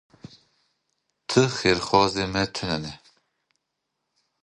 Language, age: Kurdish, 40-49